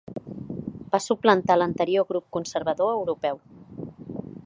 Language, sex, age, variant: Catalan, female, 40-49, Central